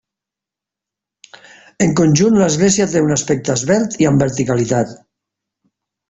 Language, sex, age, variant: Catalan, male, 60-69, Central